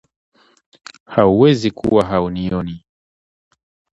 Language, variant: Swahili, Kiswahili cha Bara ya Tanzania